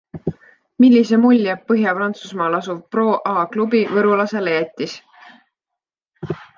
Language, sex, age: Estonian, female, 19-29